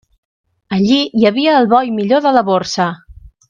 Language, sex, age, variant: Catalan, female, 40-49, Central